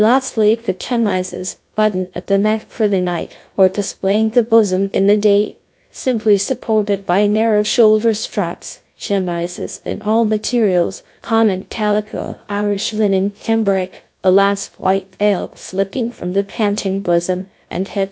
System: TTS, GlowTTS